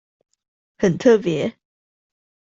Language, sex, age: Chinese, female, under 19